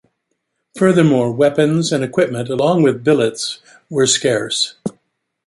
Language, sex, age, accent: English, male, 80-89, United States English